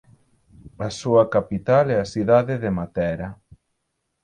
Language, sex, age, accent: Galician, male, 30-39, Atlántico (seseo e gheada)